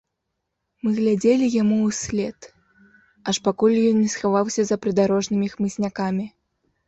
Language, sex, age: Belarusian, female, 19-29